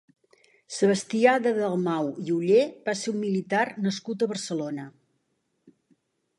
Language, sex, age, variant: Catalan, female, 60-69, Central